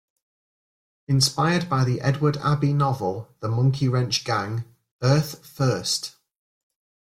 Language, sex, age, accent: English, male, 30-39, England English